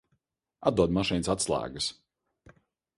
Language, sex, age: Latvian, male, 40-49